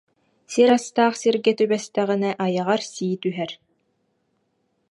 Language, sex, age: Yakut, female, 19-29